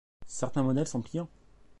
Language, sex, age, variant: French, male, 19-29, Français de métropole